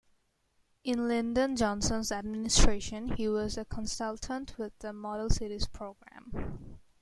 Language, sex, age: English, female, under 19